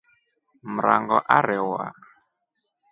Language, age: Rombo, 19-29